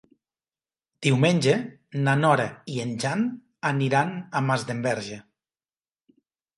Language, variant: Catalan, Nord-Occidental